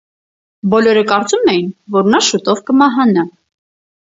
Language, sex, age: Armenian, female, 30-39